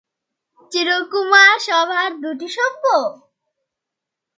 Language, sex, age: Bengali, male, under 19